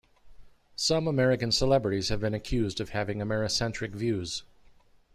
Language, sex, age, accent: English, male, 50-59, United States English